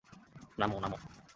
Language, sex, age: Bengali, male, 19-29